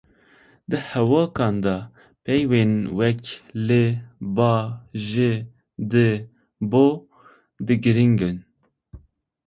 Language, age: Kurdish, 19-29